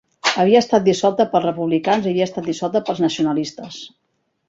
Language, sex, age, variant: Catalan, female, 40-49, Central